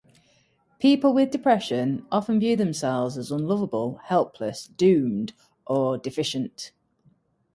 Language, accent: English, England English